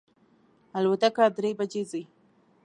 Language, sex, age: Pashto, female, 19-29